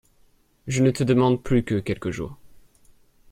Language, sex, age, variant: French, male, 19-29, Français de métropole